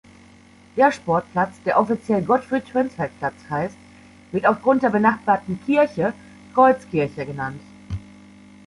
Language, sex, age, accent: German, female, 40-49, Deutschland Deutsch